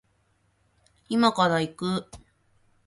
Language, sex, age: Japanese, female, 19-29